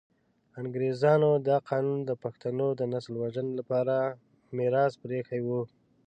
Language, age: Pashto, 30-39